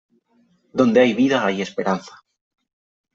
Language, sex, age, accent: Spanish, male, 19-29, España: Centro-Sur peninsular (Madrid, Toledo, Castilla-La Mancha)